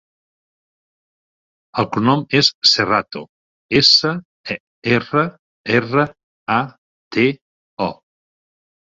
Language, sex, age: Catalan, male, 50-59